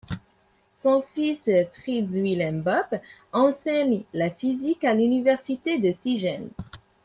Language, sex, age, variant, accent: French, female, 19-29, Français du nord de l'Afrique, Français du Maroc